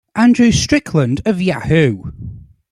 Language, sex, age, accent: English, male, 19-29, England English